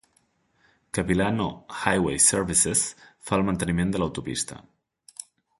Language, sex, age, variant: Catalan, male, 19-29, Central